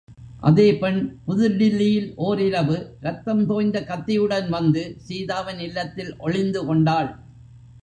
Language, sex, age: Tamil, male, 70-79